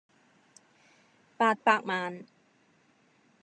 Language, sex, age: Cantonese, female, 30-39